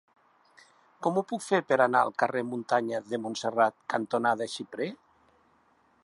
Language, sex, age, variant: Catalan, male, 60-69, Central